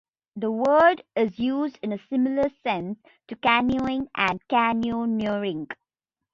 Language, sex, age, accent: English, female, 30-39, India and South Asia (India, Pakistan, Sri Lanka)